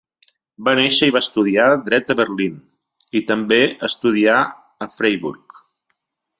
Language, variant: Catalan, Central